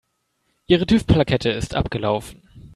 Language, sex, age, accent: German, male, 19-29, Deutschland Deutsch